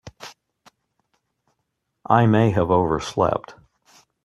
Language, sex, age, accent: English, male, 60-69, United States English